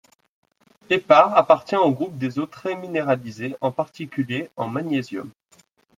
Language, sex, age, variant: French, male, 19-29, Français de métropole